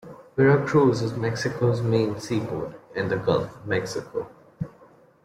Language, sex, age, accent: English, male, 19-29, India and South Asia (India, Pakistan, Sri Lanka)